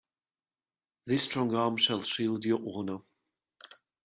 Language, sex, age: English, male, 40-49